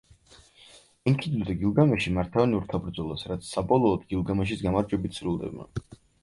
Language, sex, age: Georgian, male, 19-29